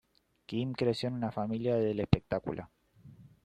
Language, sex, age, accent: Spanish, male, 19-29, Rioplatense: Argentina, Uruguay, este de Bolivia, Paraguay